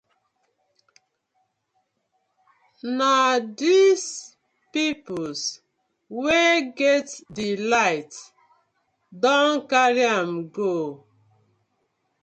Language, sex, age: Nigerian Pidgin, female, 30-39